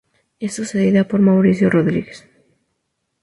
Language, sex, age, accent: Spanish, female, 19-29, México